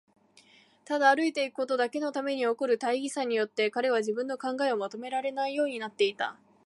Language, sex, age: Japanese, female, 19-29